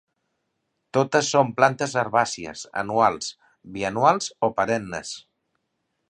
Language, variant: Catalan, Central